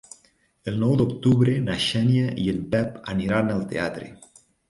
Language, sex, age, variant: Catalan, male, 40-49, Nord-Occidental